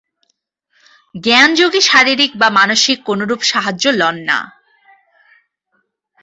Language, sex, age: Bengali, female, 19-29